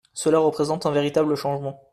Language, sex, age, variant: French, male, 19-29, Français d'Europe